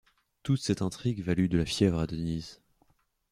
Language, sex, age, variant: French, male, 19-29, Français de métropole